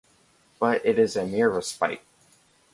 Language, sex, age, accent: English, male, under 19, United States English